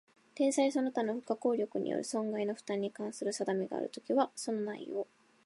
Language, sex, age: Japanese, female, 19-29